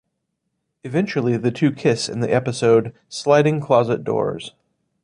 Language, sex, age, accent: English, male, 30-39, United States English